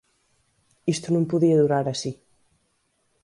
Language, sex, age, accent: Galician, female, 19-29, Central (gheada)